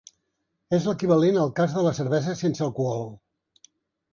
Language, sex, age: Catalan, male, 70-79